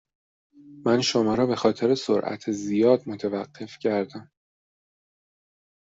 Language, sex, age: Persian, male, 30-39